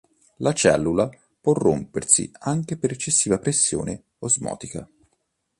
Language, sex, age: Italian, male, 30-39